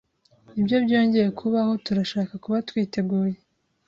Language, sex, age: Kinyarwanda, female, 19-29